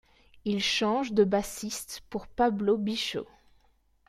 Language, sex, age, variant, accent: French, female, 19-29, Français d'Europe, Français de Belgique